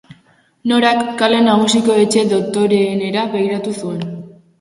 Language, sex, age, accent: Basque, female, under 19, Mendebalekoa (Araba, Bizkaia, Gipuzkoako mendebaleko herri batzuk)